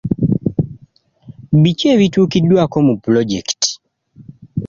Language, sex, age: Ganda, male, 19-29